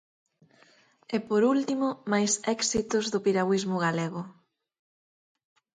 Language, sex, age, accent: Galician, female, 30-39, Normativo (estándar)